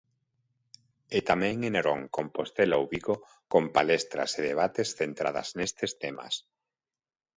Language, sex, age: Galician, male, 40-49